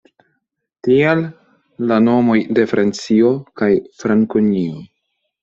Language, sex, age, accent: Esperanto, male, under 19, Internacia